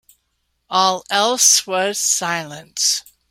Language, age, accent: English, 60-69, United States English